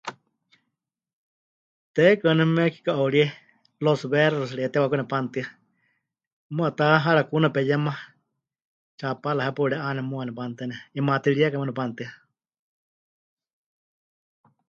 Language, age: Huichol, 50-59